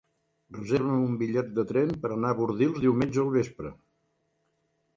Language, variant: Catalan, Central